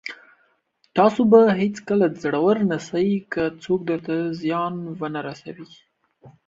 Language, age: Pashto, under 19